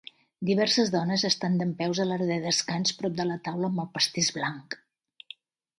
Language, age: Catalan, 60-69